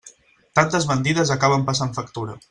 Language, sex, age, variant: Catalan, male, 19-29, Central